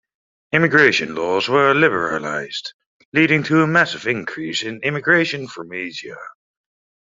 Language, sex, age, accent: English, male, 30-39, England English